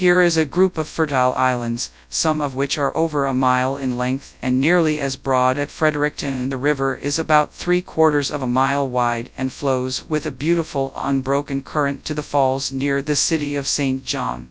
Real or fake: fake